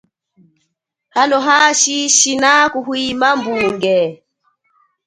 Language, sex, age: Chokwe, female, 30-39